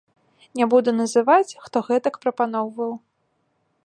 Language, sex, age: Belarusian, female, 19-29